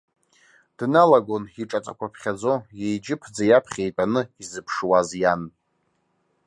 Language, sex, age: Abkhazian, male, 19-29